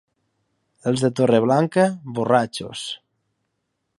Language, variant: Catalan, Nord-Occidental